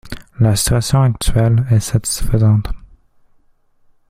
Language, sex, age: French, male, 19-29